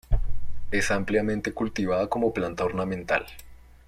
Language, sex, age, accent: Spanish, male, 19-29, Andino-Pacífico: Colombia, Perú, Ecuador, oeste de Bolivia y Venezuela andina